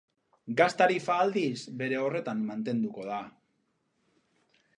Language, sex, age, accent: Basque, male, 30-39, Mendebalekoa (Araba, Bizkaia, Gipuzkoako mendebaleko herri batzuk)